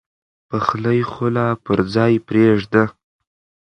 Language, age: Pashto, 19-29